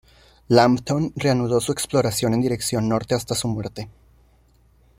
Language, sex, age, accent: Spanish, male, 19-29, México